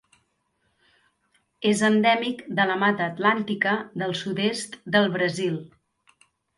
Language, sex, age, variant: Catalan, female, 40-49, Central